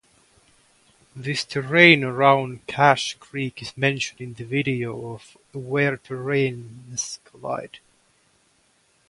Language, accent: English, United States English